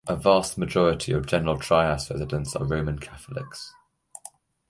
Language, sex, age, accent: English, male, 19-29, England English